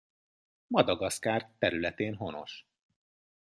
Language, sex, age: Hungarian, male, 40-49